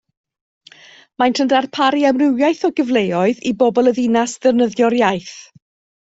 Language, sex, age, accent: Welsh, female, 50-59, Y Deyrnas Unedig Cymraeg